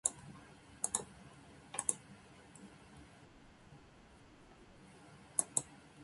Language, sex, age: Japanese, female, 40-49